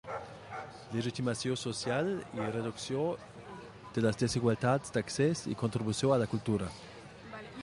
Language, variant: Catalan, Septentrional